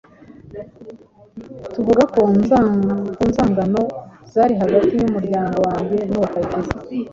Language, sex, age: Kinyarwanda, female, 40-49